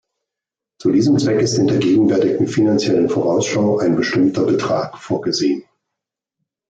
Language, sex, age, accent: German, male, 50-59, Deutschland Deutsch